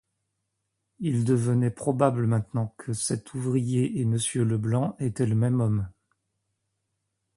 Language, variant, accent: French, Français de métropole, Français de l'ouest de la France